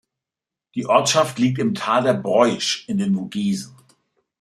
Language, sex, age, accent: German, male, 50-59, Deutschland Deutsch